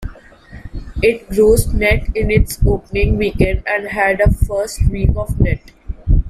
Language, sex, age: English, male, under 19